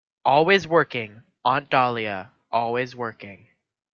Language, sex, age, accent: English, male, under 19, United States English